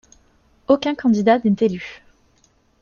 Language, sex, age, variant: French, female, 19-29, Français de métropole